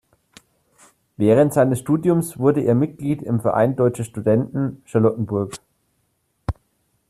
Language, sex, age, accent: German, male, 30-39, Deutschland Deutsch